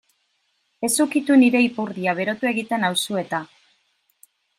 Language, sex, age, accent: Basque, female, 40-49, Mendebalekoa (Araba, Bizkaia, Gipuzkoako mendebaleko herri batzuk)